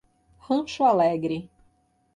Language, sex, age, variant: Portuguese, female, 40-49, Portuguese (Brasil)